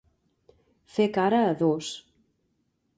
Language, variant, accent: Catalan, Central, central